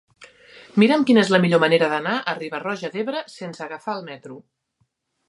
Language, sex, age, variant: Catalan, female, 40-49, Central